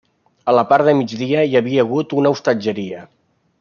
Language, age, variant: Catalan, 40-49, Central